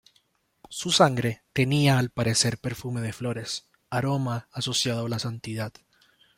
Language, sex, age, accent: Spanish, male, 19-29, Andino-Pacífico: Colombia, Perú, Ecuador, oeste de Bolivia y Venezuela andina